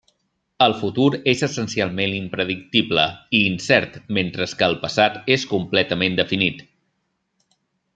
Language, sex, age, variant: Catalan, male, 30-39, Nord-Occidental